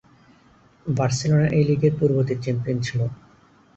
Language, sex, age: Bengali, male, 30-39